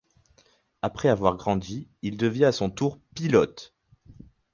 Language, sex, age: French, male, 19-29